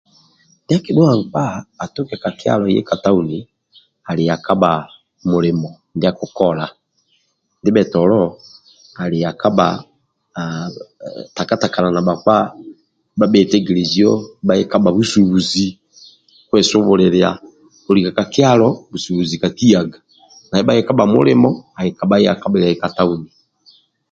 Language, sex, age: Amba (Uganda), male, 50-59